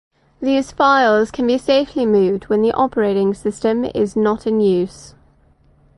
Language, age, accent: English, 30-39, United States English; England English